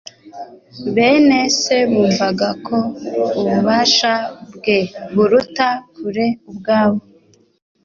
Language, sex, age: Kinyarwanda, female, under 19